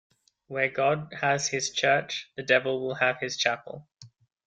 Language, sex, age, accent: English, male, 19-29, Australian English